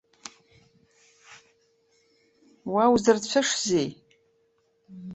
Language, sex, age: Abkhazian, female, 50-59